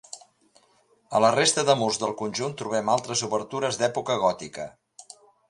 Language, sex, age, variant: Catalan, male, 60-69, Central